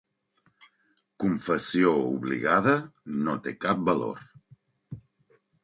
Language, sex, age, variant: Catalan, male, 40-49, Central